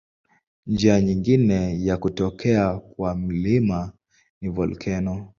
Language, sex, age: Swahili, male, 19-29